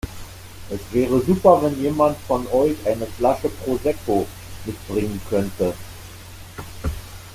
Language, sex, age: German, male, 50-59